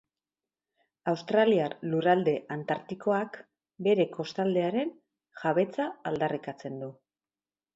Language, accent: Basque, Mendebalekoa (Araba, Bizkaia, Gipuzkoako mendebaleko herri batzuk)